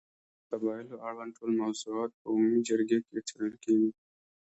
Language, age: Pashto, 19-29